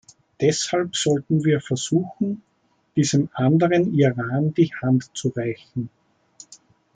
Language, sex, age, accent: German, male, 40-49, Österreichisches Deutsch